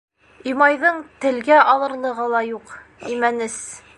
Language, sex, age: Bashkir, female, 30-39